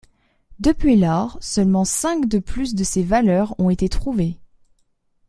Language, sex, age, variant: French, female, 19-29, Français de métropole